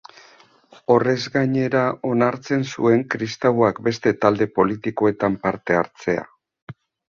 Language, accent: Basque, Mendebalekoa (Araba, Bizkaia, Gipuzkoako mendebaleko herri batzuk)